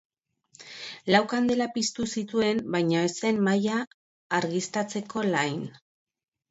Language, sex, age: Basque, female, 40-49